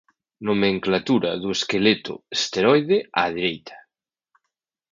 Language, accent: Galician, Central (sen gheada)